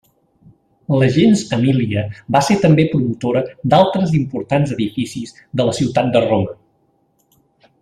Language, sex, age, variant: Catalan, male, 50-59, Central